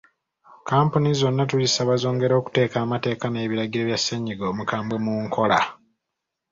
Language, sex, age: Ganda, male, 19-29